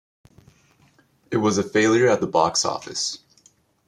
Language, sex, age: English, male, 30-39